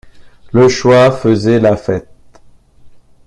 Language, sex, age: French, male, 40-49